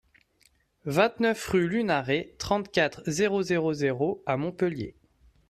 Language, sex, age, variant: French, male, 30-39, Français de métropole